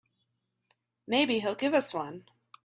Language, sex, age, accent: English, female, 30-39, United States English